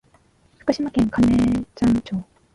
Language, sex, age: Japanese, female, 19-29